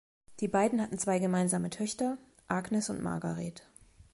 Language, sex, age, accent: German, female, 30-39, Deutschland Deutsch